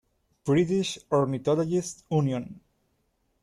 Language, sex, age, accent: Spanish, male, 19-29, México